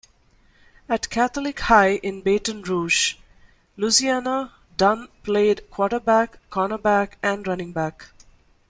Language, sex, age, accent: English, female, 19-29, India and South Asia (India, Pakistan, Sri Lanka)